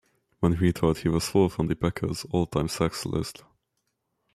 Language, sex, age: English, male, under 19